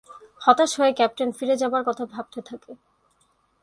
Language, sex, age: Bengali, female, 19-29